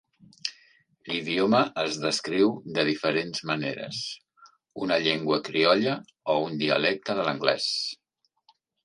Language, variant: Catalan, Central